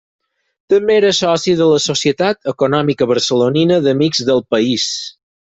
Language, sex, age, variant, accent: Catalan, male, 30-39, Balear, mallorquí